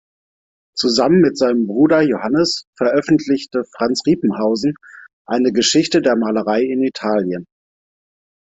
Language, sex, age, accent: German, male, 40-49, Deutschland Deutsch